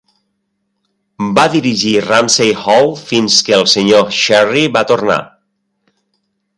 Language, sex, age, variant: Catalan, male, 50-59, Nord-Occidental